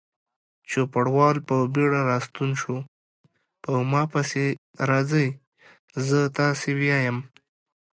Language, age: Pashto, 19-29